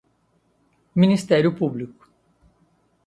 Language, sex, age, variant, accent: Portuguese, male, 30-39, Portuguese (Brasil), Gaucho